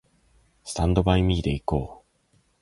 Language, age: Japanese, 19-29